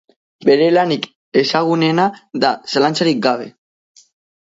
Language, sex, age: Basque, female, 40-49